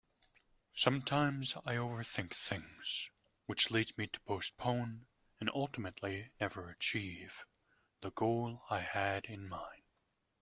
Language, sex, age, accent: English, male, 19-29, United States English